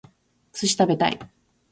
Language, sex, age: Japanese, female, 40-49